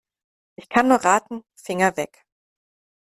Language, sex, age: German, female, 30-39